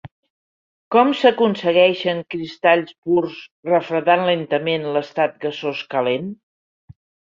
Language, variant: Catalan, Central